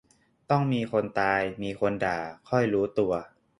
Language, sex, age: Thai, male, 19-29